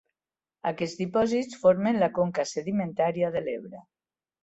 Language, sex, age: Catalan, female, 60-69